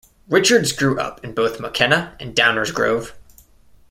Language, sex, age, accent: English, male, 19-29, United States English